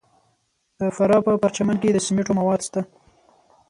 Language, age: Pashto, 19-29